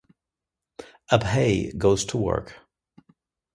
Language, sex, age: English, male, 50-59